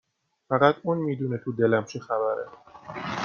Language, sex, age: Persian, male, 19-29